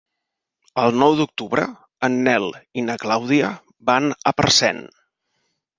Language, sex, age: Catalan, male, 40-49